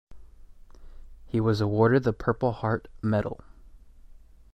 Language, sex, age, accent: English, male, 19-29, United States English